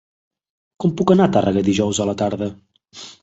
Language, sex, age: Catalan, male, 30-39